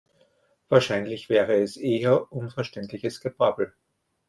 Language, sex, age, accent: German, male, 50-59, Österreichisches Deutsch